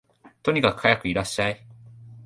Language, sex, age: Japanese, male, 19-29